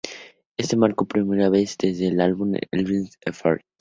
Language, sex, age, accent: Spanish, male, under 19, México